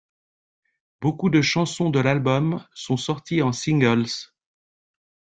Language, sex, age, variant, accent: French, male, 40-49, Français d'Europe, Français de Suisse